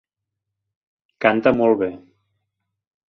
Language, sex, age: Catalan, male, 30-39